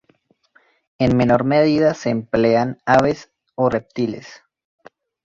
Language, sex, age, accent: Spanish, male, 19-29, Andino-Pacífico: Colombia, Perú, Ecuador, oeste de Bolivia y Venezuela andina